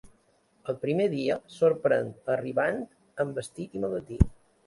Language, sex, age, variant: Catalan, male, 50-59, Balear